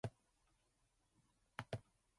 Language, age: English, 19-29